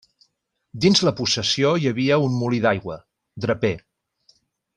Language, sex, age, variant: Catalan, male, 40-49, Central